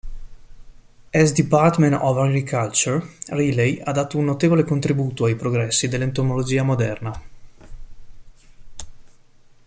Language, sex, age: Italian, male, 40-49